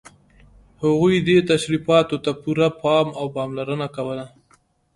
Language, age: Pashto, 19-29